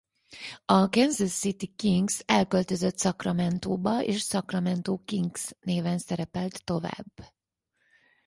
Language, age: Hungarian, 50-59